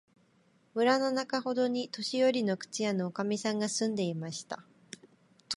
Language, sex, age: Japanese, female, 19-29